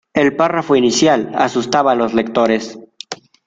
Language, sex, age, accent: Spanish, male, 19-29, México